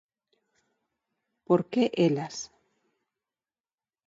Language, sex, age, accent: Galician, female, 40-49, Normativo (estándar)